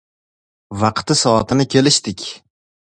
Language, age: Uzbek, 19-29